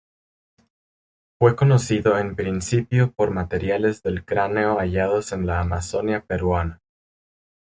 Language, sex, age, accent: Spanish, male, under 19, México